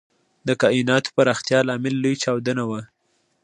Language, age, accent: Pashto, 19-29, معیاري پښتو